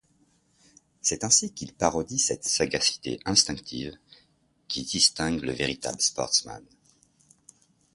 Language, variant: French, Français de métropole